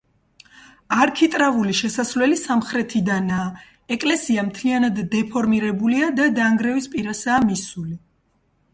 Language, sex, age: Georgian, female, 30-39